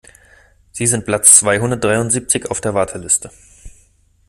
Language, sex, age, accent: German, male, 30-39, Deutschland Deutsch